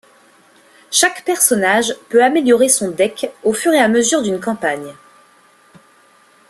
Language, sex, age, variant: French, female, 19-29, Français de métropole